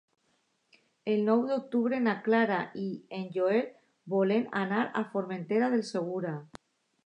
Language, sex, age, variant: Catalan, female, under 19, Alacantí